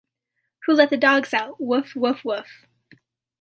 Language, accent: English, United States English